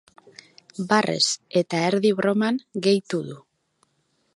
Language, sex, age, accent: Basque, female, 40-49, Mendebalekoa (Araba, Bizkaia, Gipuzkoako mendebaleko herri batzuk)